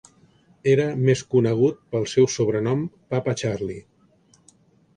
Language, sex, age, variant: Catalan, male, 60-69, Central